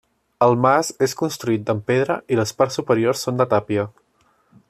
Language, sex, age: Catalan, male, 19-29